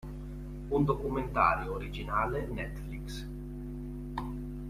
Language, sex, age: Italian, male, 30-39